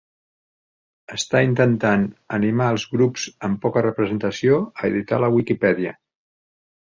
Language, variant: Catalan, Central